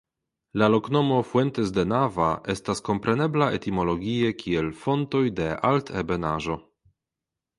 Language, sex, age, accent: Esperanto, male, 30-39, Internacia